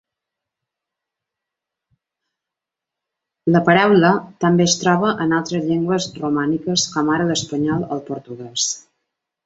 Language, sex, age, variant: Catalan, female, 50-59, Balear